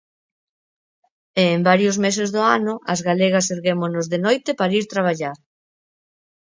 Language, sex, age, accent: Galician, female, 40-49, Normativo (estándar)